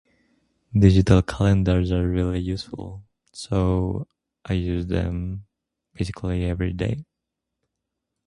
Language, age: English, 19-29